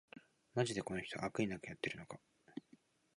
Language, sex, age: Japanese, male, 19-29